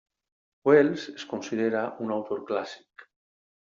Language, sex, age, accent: Catalan, male, 30-39, valencià